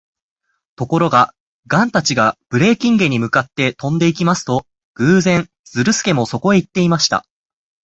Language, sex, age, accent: Japanese, male, 19-29, 標準語